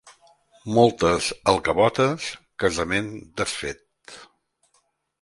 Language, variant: Catalan, Central